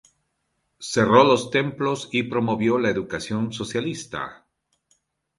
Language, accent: Spanish, Andino-Pacífico: Colombia, Perú, Ecuador, oeste de Bolivia y Venezuela andina